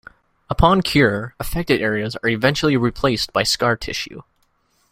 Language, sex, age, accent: English, male, under 19, Canadian English